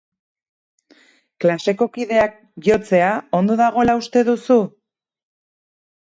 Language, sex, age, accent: Basque, female, 30-39, Erdialdekoa edo Nafarra (Gipuzkoa, Nafarroa)